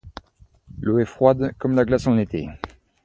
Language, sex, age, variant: French, male, 19-29, Français de métropole